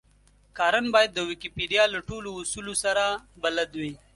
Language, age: Pashto, 19-29